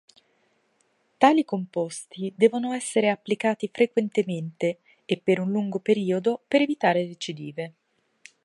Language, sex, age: Italian, female, 19-29